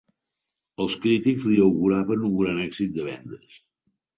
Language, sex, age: Catalan, male, 60-69